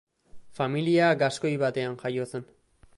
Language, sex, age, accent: Basque, male, 19-29, Mendebalekoa (Araba, Bizkaia, Gipuzkoako mendebaleko herri batzuk)